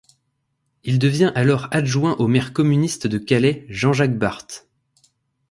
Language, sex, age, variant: French, male, 19-29, Français de métropole